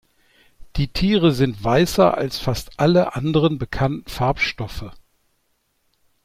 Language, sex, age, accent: German, male, 60-69, Deutschland Deutsch